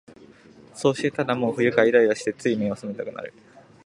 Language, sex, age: Japanese, male, 19-29